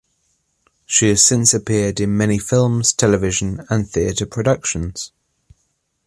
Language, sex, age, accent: English, male, 30-39, England English